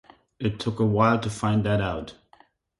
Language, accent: English, United States English; German